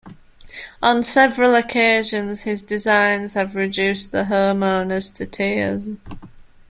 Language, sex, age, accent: English, female, 19-29, England English